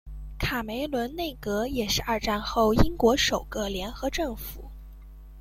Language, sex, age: Chinese, female, under 19